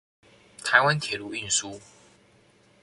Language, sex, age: Chinese, male, under 19